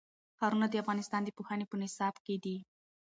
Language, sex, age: Pashto, female, 19-29